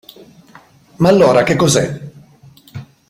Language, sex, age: Italian, male, 40-49